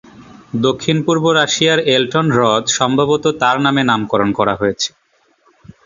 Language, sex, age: Bengali, male, 19-29